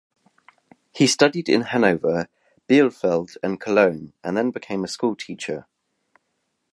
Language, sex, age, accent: English, male, 19-29, England English